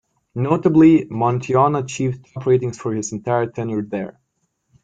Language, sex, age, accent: English, male, 19-29, United States English